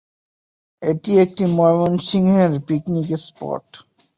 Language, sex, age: Bengali, male, 19-29